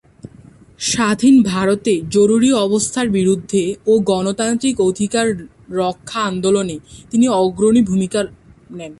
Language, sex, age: Bengali, female, 19-29